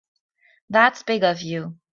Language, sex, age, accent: English, female, 19-29, United States English